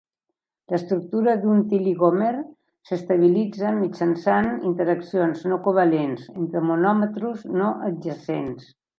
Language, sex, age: Catalan, female, 70-79